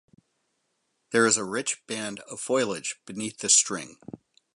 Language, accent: English, United States English